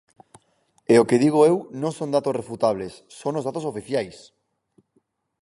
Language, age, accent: Galician, 19-29, Normativo (estándar)